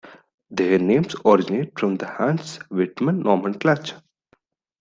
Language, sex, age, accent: English, male, 19-29, India and South Asia (India, Pakistan, Sri Lanka)